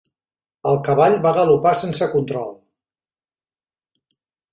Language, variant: Catalan, Central